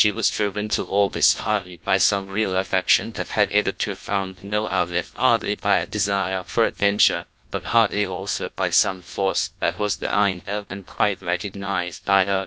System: TTS, GlowTTS